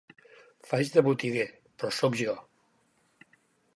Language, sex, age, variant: Catalan, male, 60-69, Central